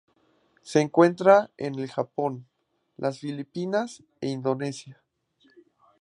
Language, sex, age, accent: Spanish, male, 19-29, México